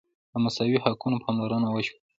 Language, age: Pashto, 19-29